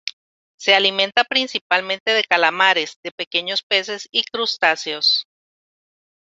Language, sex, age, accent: Spanish, female, 50-59, América central